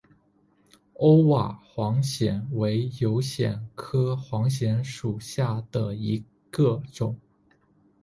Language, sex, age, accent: Chinese, male, 19-29, 出生地：上海市